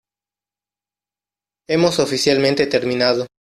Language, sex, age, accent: Spanish, male, 19-29, México